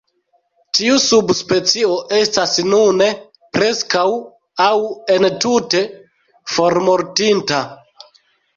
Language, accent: Esperanto, Internacia